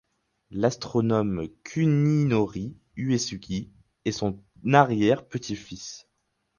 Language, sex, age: French, male, 19-29